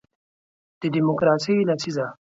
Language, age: Pashto, 19-29